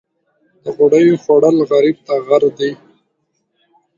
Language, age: Pashto, 19-29